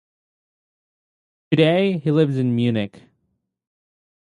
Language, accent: English, United States English